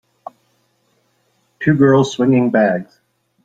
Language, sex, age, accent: English, male, 40-49, United States English